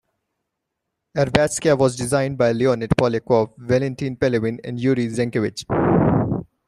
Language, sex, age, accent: English, male, 19-29, India and South Asia (India, Pakistan, Sri Lanka)